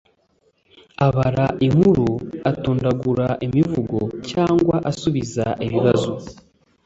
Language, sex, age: Kinyarwanda, male, 19-29